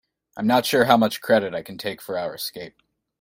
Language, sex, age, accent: English, male, 19-29, United States English